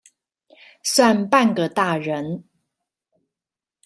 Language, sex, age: Chinese, female, 40-49